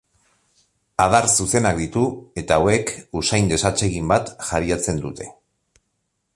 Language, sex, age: Basque, male, 50-59